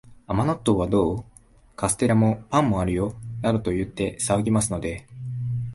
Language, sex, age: Japanese, male, 19-29